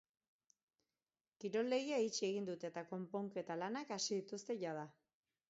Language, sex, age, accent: Basque, female, 40-49, Erdialdekoa edo Nafarra (Gipuzkoa, Nafarroa)